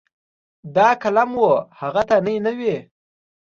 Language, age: Pashto, 19-29